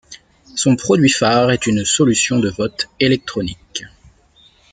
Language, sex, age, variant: French, male, 40-49, Français de métropole